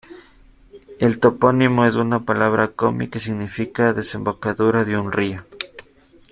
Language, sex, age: Spanish, male, 30-39